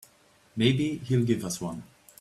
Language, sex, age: English, male, 30-39